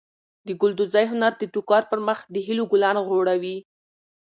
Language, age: Pashto, 19-29